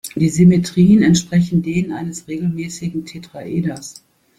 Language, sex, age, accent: German, female, 50-59, Deutschland Deutsch